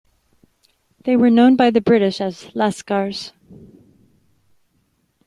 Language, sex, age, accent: English, female, 50-59, United States English